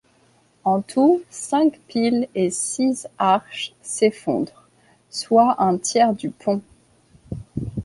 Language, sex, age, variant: French, female, 30-39, Français de métropole